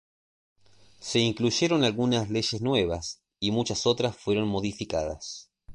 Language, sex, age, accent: Spanish, male, 40-49, Rioplatense: Argentina, Uruguay, este de Bolivia, Paraguay